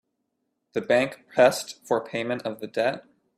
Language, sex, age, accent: English, male, 19-29, United States English